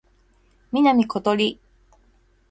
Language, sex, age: Japanese, female, 40-49